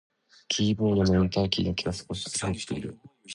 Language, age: Japanese, 19-29